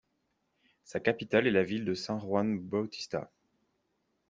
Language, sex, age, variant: French, male, 19-29, Français de métropole